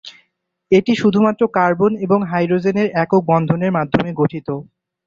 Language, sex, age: Bengali, male, 19-29